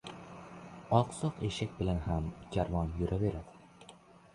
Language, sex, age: Uzbek, male, under 19